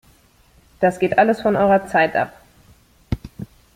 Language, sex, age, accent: German, female, 30-39, Deutschland Deutsch